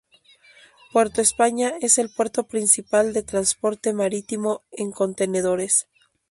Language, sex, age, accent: Spanish, female, 30-39, México